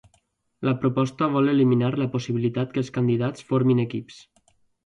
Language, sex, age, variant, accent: Catalan, male, 19-29, Valencià central, valencià